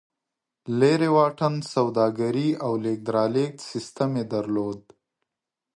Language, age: Pashto, 30-39